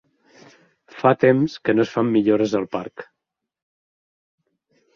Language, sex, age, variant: Catalan, male, 50-59, Central